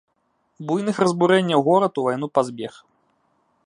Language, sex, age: Belarusian, male, 19-29